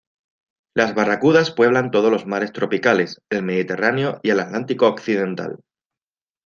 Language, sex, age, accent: Spanish, male, 40-49, España: Sur peninsular (Andalucia, Extremadura, Murcia)